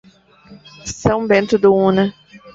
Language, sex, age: Portuguese, female, 19-29